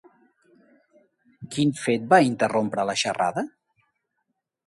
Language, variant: Catalan, Central